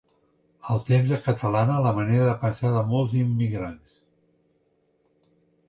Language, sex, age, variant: Catalan, male, 60-69, Central